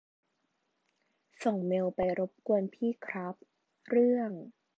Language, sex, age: Thai, female, 19-29